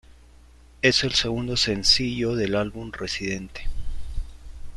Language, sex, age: Spanish, male, 19-29